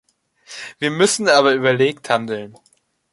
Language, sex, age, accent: German, male, under 19, Deutschland Deutsch